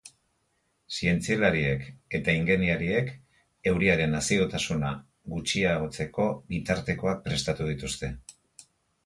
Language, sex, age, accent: Basque, male, 40-49, Mendebalekoa (Araba, Bizkaia, Gipuzkoako mendebaleko herri batzuk)